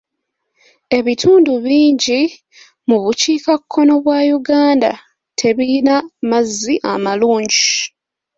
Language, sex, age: Ganda, female, 19-29